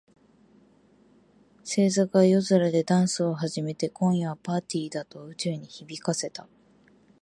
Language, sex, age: Japanese, female, 19-29